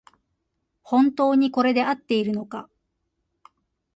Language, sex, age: Japanese, female, 30-39